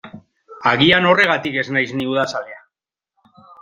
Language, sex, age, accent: Basque, male, 50-59, Mendebalekoa (Araba, Bizkaia, Gipuzkoako mendebaleko herri batzuk)